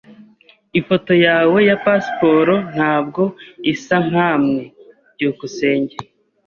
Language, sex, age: Kinyarwanda, male, 30-39